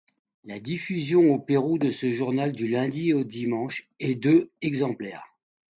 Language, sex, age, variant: French, male, 60-69, Français de métropole